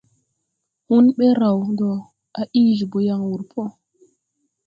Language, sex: Tupuri, female